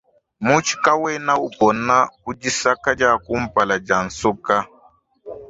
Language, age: Luba-Lulua, 19-29